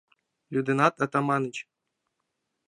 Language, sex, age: Mari, male, 19-29